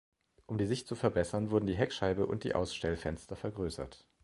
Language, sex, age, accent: German, male, 30-39, Deutschland Deutsch